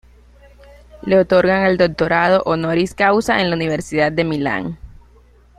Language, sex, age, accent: Spanish, female, 19-29, Caribe: Cuba, Venezuela, Puerto Rico, República Dominicana, Panamá, Colombia caribeña, México caribeño, Costa del golfo de México